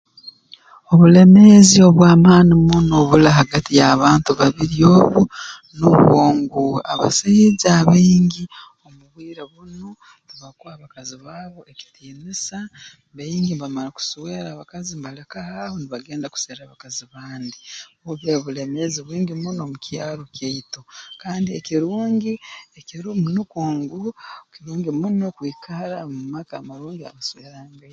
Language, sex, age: Tooro, female, 40-49